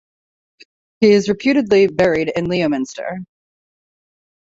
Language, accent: English, United States English